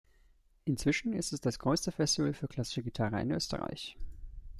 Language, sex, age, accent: German, male, 19-29, Deutschland Deutsch